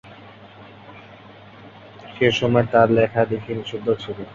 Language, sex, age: Bengali, male, under 19